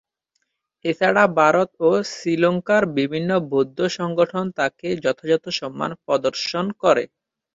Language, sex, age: Bengali, male, 19-29